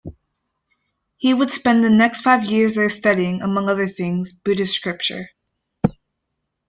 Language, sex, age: English, female, 19-29